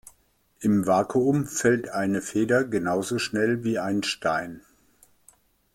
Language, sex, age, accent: German, male, 50-59, Deutschland Deutsch